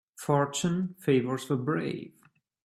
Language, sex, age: English, male, 30-39